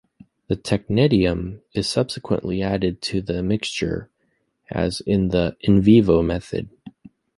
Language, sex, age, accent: English, male, 30-39, United States English